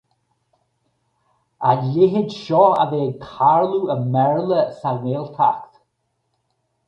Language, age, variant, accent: Irish, 50-59, Gaeilge Uladh, Cainteoir dúchais, Gaeltacht